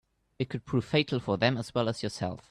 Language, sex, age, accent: English, male, under 19, England English